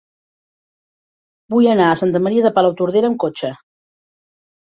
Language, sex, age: Catalan, female, 50-59